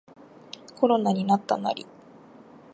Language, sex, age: Japanese, female, 19-29